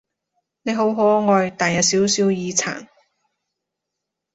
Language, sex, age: Cantonese, female, 19-29